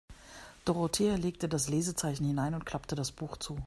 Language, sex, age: German, female, 40-49